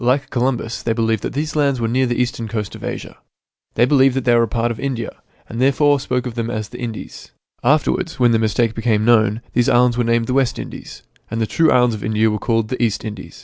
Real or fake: real